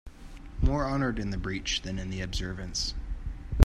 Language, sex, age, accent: English, male, 30-39, United States English